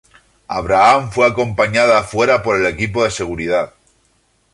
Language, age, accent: Spanish, 40-49, España: Centro-Sur peninsular (Madrid, Toledo, Castilla-La Mancha)